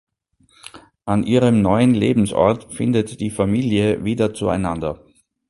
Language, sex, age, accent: German, male, 40-49, Österreichisches Deutsch